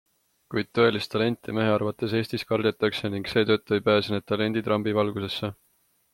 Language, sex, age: Estonian, male, 19-29